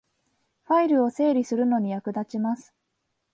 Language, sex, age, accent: Japanese, female, 19-29, 関東